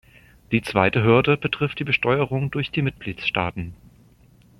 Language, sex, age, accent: German, male, 30-39, Deutschland Deutsch